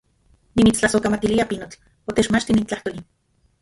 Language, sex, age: Central Puebla Nahuatl, female, 40-49